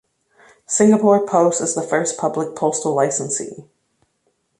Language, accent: English, United States English